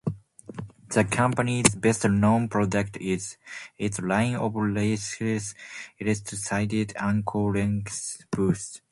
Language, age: English, 19-29